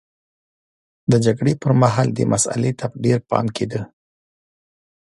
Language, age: Pashto, 30-39